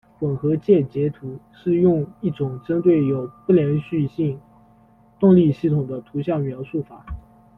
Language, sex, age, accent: Chinese, male, 19-29, 出生地：浙江省